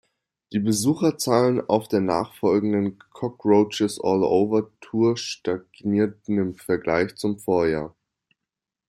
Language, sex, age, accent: German, male, under 19, Deutschland Deutsch